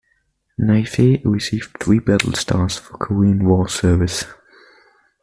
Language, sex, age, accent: English, male, 19-29, United States English